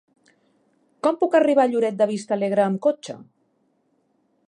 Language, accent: Catalan, central; nord-occidental